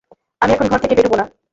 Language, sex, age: Bengali, female, under 19